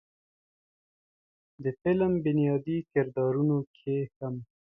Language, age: Pashto, 19-29